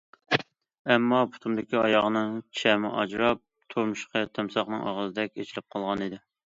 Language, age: Uyghur, 30-39